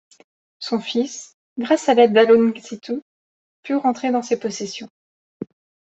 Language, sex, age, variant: French, female, 19-29, Français de métropole